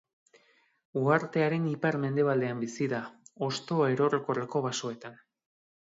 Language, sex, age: Basque, male, 30-39